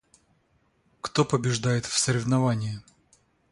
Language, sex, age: Russian, male, 40-49